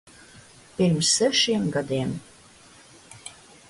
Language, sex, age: Latvian, female, 50-59